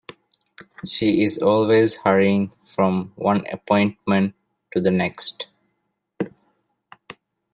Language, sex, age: English, male, 19-29